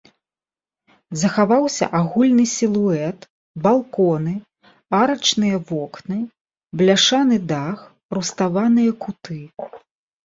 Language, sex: Belarusian, female